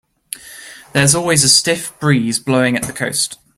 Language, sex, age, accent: English, male, 19-29, England English